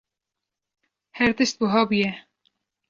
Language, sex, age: Kurdish, female, 19-29